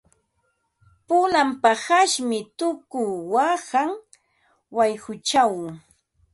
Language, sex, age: Ambo-Pasco Quechua, female, 50-59